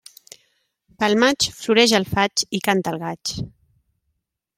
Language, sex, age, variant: Catalan, female, 30-39, Central